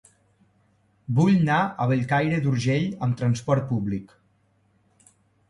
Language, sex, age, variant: Catalan, male, 30-39, Nord-Occidental